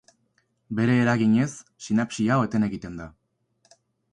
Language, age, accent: Basque, 19-29, Batua